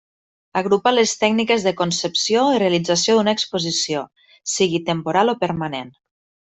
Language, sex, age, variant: Catalan, female, 30-39, Septentrional